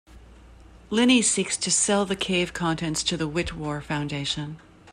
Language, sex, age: English, female, 50-59